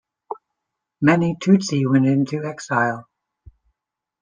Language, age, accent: English, 30-39, United States English